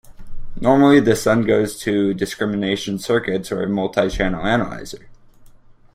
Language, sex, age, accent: English, male, under 19, United States English